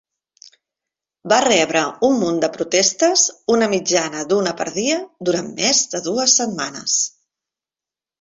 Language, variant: Catalan, Central